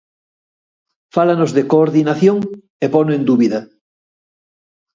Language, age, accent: Galician, 60-69, Atlántico (seseo e gheada)